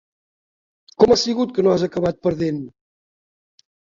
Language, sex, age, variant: Catalan, male, 60-69, Septentrional